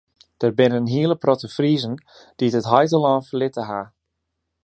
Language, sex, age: Western Frisian, male, 19-29